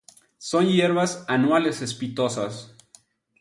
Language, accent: Spanish, México